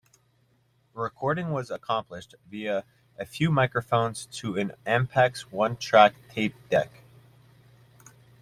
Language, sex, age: English, male, 19-29